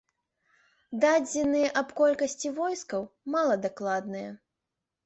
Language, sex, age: Belarusian, female, under 19